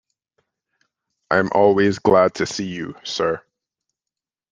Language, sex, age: English, male, 30-39